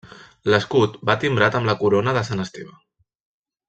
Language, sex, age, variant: Catalan, male, 30-39, Central